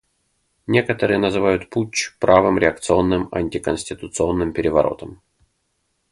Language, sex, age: Russian, male, 30-39